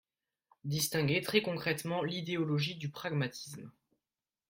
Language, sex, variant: French, male, Français de métropole